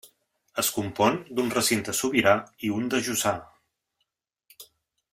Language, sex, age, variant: Catalan, male, 40-49, Central